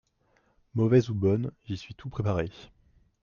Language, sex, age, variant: French, male, 19-29, Français de métropole